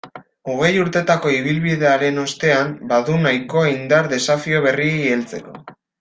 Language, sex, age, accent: Basque, male, under 19, Erdialdekoa edo Nafarra (Gipuzkoa, Nafarroa)